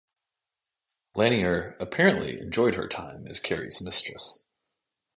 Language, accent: English, midwest